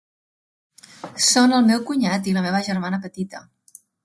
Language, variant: Catalan, Central